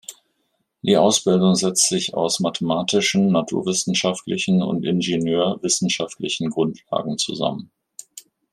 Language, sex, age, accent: German, male, 50-59, Deutschland Deutsch